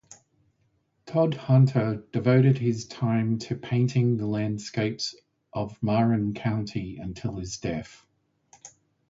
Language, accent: English, Australian English